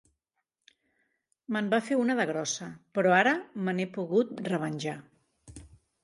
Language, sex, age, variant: Catalan, female, 50-59, Central